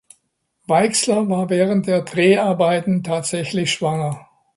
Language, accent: German, Deutschland Deutsch